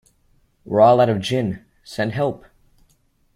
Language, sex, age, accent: English, male, under 19, United States English